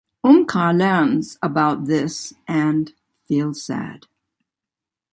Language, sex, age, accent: English, female, 70-79, United States English